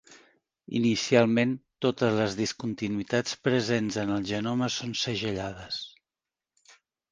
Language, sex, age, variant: Catalan, male, 50-59, Central